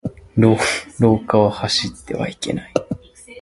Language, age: Japanese, 19-29